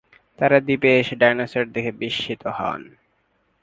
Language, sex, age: Bengali, male, 19-29